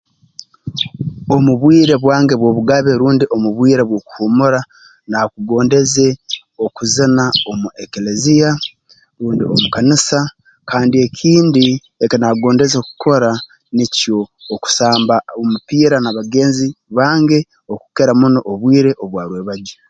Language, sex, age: Tooro, male, 40-49